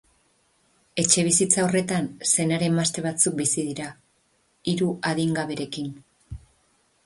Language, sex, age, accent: Basque, female, 50-59, Mendebalekoa (Araba, Bizkaia, Gipuzkoako mendebaleko herri batzuk)